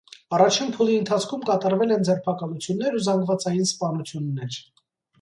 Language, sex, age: Armenian, male, 19-29